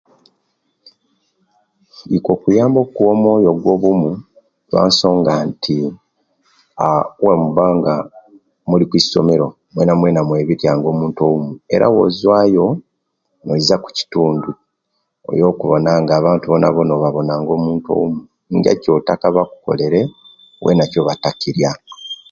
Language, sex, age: Kenyi, male, 40-49